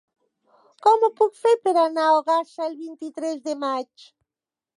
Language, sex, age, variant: Catalan, female, 60-69, Central